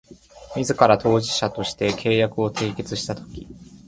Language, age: Japanese, 19-29